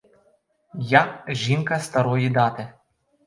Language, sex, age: Ukrainian, male, 30-39